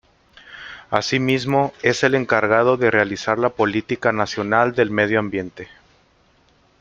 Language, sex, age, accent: Spanish, male, 40-49, México